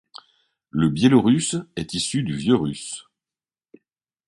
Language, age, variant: French, 50-59, Français de métropole